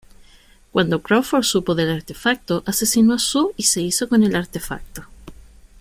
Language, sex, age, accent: Spanish, female, 19-29, Chileno: Chile, Cuyo